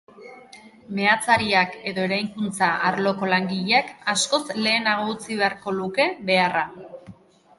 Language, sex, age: Basque, female, 30-39